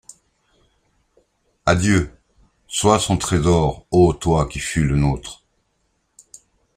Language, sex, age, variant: French, male, 60-69, Français de métropole